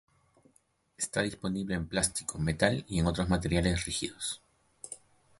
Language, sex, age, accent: Spanish, male, 30-39, Peru